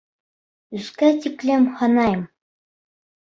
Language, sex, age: Bashkir, male, under 19